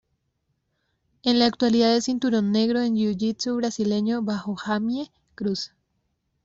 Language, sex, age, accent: Spanish, female, 19-29, Caribe: Cuba, Venezuela, Puerto Rico, República Dominicana, Panamá, Colombia caribeña, México caribeño, Costa del golfo de México